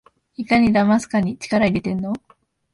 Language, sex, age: Japanese, female, 19-29